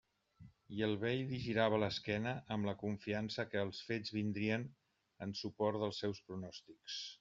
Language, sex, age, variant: Catalan, male, 50-59, Central